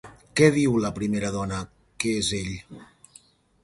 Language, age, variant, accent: Catalan, 50-59, Central, central